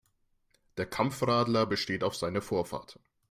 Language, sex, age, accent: German, male, 19-29, Deutschland Deutsch